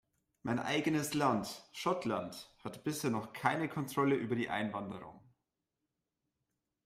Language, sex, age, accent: German, male, 30-39, Deutschland Deutsch